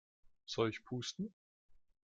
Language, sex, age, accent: German, male, 19-29, Deutschland Deutsch